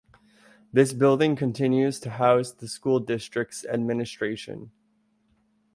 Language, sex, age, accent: English, male, 30-39, United States English